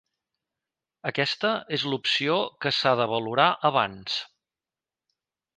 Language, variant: Catalan, Central